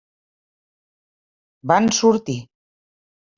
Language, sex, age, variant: Catalan, female, 50-59, Central